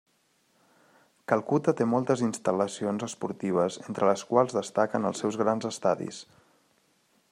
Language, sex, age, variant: Catalan, male, 30-39, Central